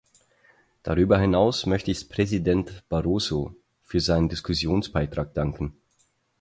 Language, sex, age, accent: German, male, 19-29, Österreichisches Deutsch